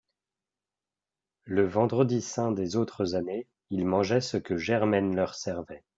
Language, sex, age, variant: French, male, 19-29, Français de métropole